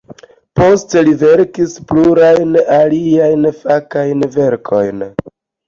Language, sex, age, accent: Esperanto, male, 30-39, Internacia